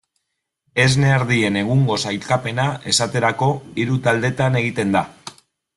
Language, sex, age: Basque, male, 30-39